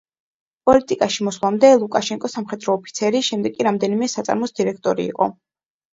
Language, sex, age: Georgian, female, under 19